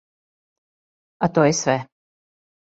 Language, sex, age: Serbian, female, 50-59